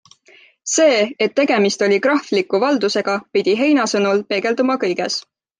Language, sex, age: Estonian, female, 19-29